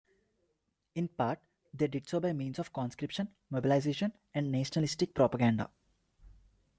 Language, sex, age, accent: English, male, 19-29, India and South Asia (India, Pakistan, Sri Lanka)